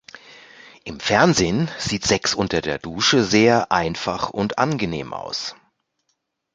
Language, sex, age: German, male, 40-49